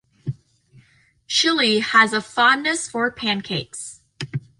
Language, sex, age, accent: English, female, under 19, United States English